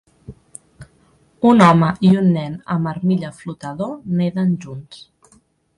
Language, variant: Catalan, Central